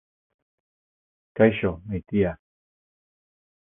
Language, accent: Basque, Erdialdekoa edo Nafarra (Gipuzkoa, Nafarroa)